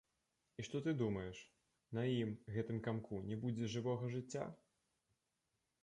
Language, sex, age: Belarusian, male, 19-29